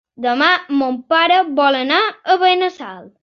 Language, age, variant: Catalan, under 19, Balear